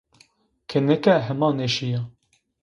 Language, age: Zaza, 19-29